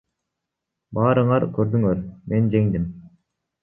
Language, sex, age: Kyrgyz, male, 19-29